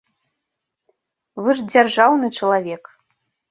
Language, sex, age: Belarusian, female, 30-39